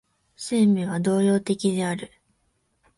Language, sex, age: Japanese, female, 19-29